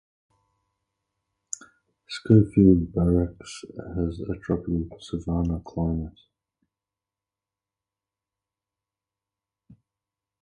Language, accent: English, Australian English